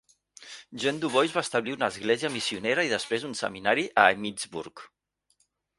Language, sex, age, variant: Catalan, male, 40-49, Central